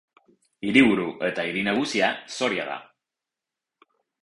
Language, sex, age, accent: Basque, male, 30-39, Mendebalekoa (Araba, Bizkaia, Gipuzkoako mendebaleko herri batzuk)